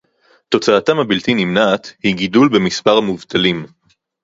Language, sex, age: Hebrew, male, 19-29